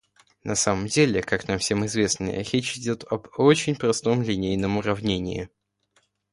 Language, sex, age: Russian, male, under 19